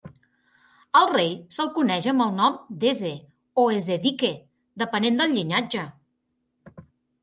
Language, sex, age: Catalan, female, 50-59